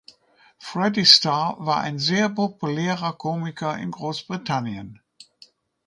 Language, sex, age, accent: German, female, 70-79, Deutschland Deutsch